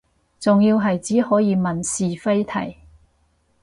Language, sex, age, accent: Cantonese, female, 30-39, 广州音